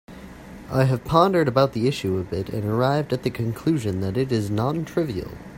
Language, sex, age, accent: English, male, 19-29, United States English